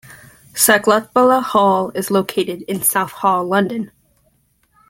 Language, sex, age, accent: English, female, 19-29, United States English